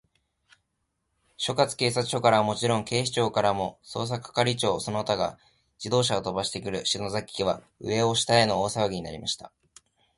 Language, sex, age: Japanese, male, 19-29